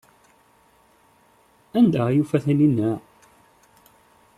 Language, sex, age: Kabyle, male, 30-39